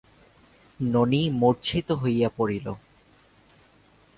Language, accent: Bengali, শুদ্ধ